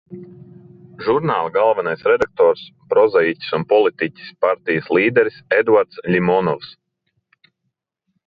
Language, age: Latvian, 30-39